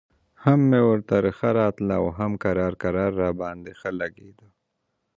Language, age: Pashto, 19-29